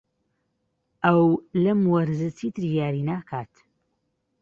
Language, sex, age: Central Kurdish, female, 30-39